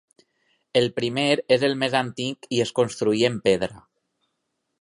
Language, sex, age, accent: Catalan, male, 30-39, valencià